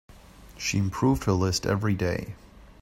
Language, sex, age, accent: English, male, 30-39, United States English